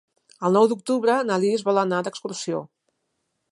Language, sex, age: Catalan, female, 40-49